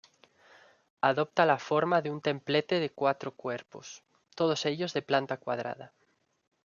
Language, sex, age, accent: Spanish, male, 19-29, España: Norte peninsular (Asturias, Castilla y León, Cantabria, País Vasco, Navarra, Aragón, La Rioja, Guadalajara, Cuenca)